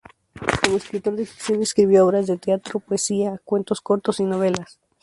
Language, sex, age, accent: Spanish, female, 19-29, México